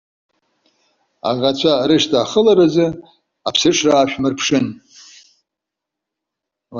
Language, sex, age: Abkhazian, male, 70-79